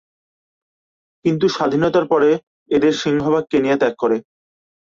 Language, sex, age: Bengali, male, 19-29